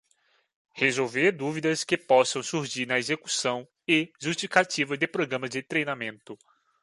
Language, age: Portuguese, 19-29